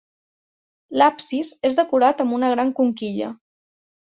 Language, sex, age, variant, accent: Catalan, female, 19-29, Central, Barceloní